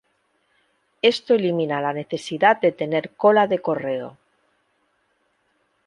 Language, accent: Spanish, España: Centro-Sur peninsular (Madrid, Toledo, Castilla-La Mancha)